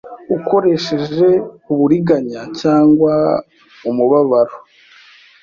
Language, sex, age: Kinyarwanda, male, 19-29